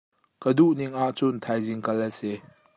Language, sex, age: Hakha Chin, male, 30-39